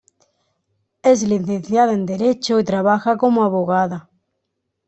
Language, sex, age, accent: Spanish, female, 19-29, España: Sur peninsular (Andalucia, Extremadura, Murcia)